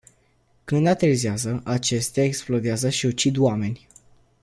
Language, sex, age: Romanian, male, under 19